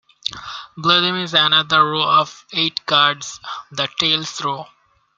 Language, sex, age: English, male, 19-29